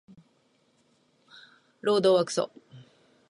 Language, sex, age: Japanese, female, 50-59